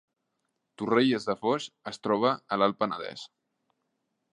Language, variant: Catalan, Central